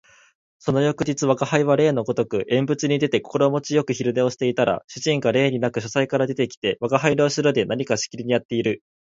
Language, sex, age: Japanese, male, 19-29